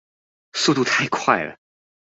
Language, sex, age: Chinese, male, 19-29